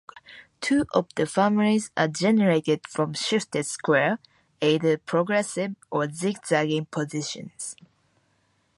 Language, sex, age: English, female, 19-29